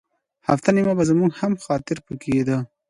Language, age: Pashto, 19-29